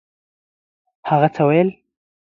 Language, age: Pashto, under 19